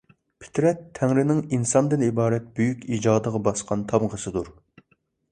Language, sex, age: Uyghur, male, 19-29